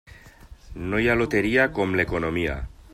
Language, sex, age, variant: Catalan, male, 40-49, Nord-Occidental